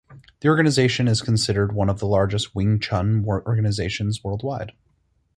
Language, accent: English, United States English